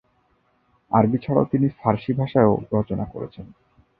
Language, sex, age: Bengali, male, 19-29